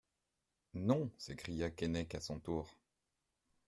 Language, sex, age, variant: French, male, 30-39, Français de métropole